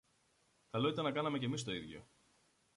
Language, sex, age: Greek, male, 30-39